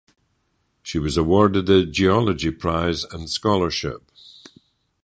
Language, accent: English, Scottish English